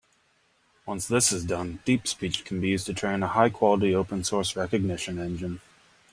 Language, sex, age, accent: English, male, 19-29, United States English